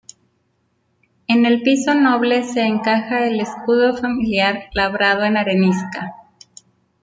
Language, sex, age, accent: Spanish, female, 40-49, México